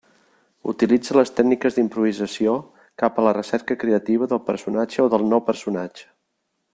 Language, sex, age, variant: Catalan, male, 50-59, Central